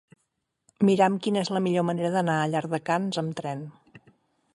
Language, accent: Catalan, central; nord-occidental